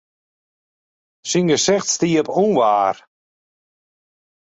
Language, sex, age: Western Frisian, male, 50-59